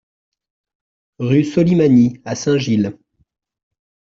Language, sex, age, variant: French, male, 30-39, Français de métropole